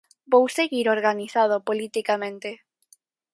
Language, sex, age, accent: Galician, female, under 19, Normativo (estándar)